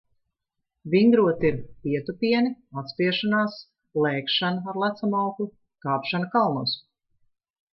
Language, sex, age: Latvian, female, 50-59